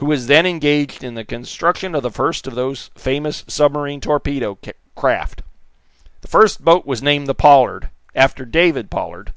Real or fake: real